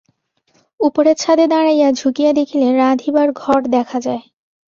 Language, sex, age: Bengali, female, 19-29